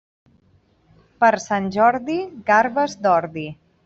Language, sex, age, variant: Catalan, female, 19-29, Central